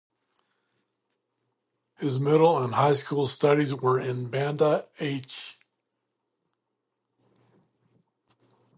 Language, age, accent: English, 60-69, United States English